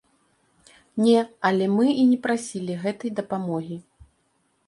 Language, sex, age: Belarusian, female, 40-49